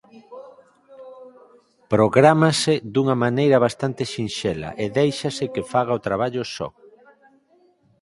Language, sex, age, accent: Galician, male, 50-59, Central (gheada)